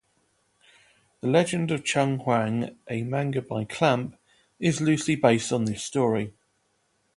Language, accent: English, England English